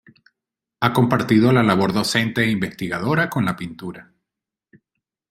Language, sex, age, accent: Spanish, male, 40-49, Caribe: Cuba, Venezuela, Puerto Rico, República Dominicana, Panamá, Colombia caribeña, México caribeño, Costa del golfo de México